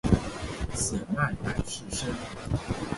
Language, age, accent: Chinese, 19-29, 出生地：上海市